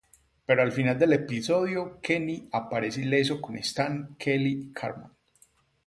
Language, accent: Spanish, Andino-Pacífico: Colombia, Perú, Ecuador, oeste de Bolivia y Venezuela andina